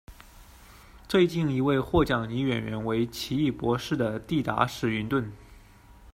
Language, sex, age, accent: Chinese, male, 19-29, 出生地：浙江省